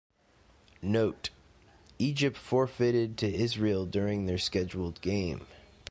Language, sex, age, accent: English, male, 30-39, United States English